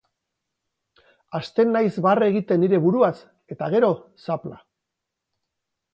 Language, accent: Basque, Mendebalekoa (Araba, Bizkaia, Gipuzkoako mendebaleko herri batzuk)